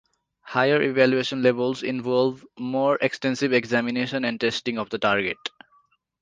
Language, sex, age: English, male, 19-29